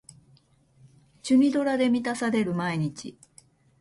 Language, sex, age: Japanese, female, 40-49